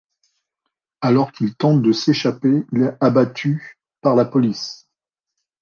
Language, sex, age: French, male, 50-59